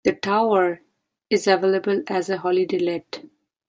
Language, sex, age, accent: English, female, 30-39, India and South Asia (India, Pakistan, Sri Lanka)